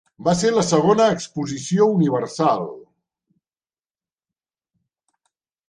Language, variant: Catalan, Central